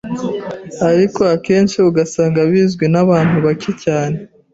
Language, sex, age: Kinyarwanda, female, 30-39